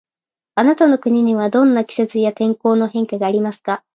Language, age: English, 19-29